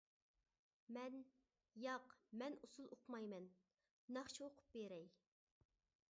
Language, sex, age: Uyghur, male, 19-29